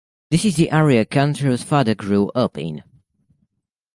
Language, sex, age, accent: English, male, under 19, United States English